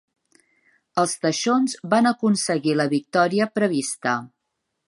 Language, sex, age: Catalan, female, 40-49